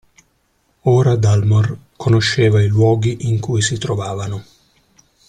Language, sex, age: Italian, male, 50-59